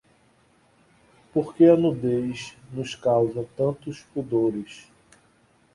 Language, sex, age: Portuguese, male, 30-39